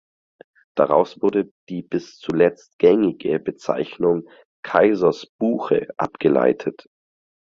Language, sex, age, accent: German, male, 19-29, Deutschland Deutsch